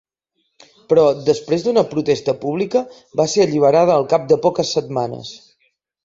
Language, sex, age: Catalan, male, 30-39